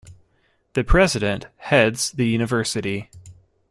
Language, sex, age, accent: English, male, 19-29, United States English